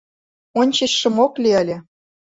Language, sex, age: Mari, female, 30-39